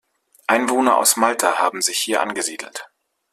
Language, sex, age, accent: German, male, 30-39, Deutschland Deutsch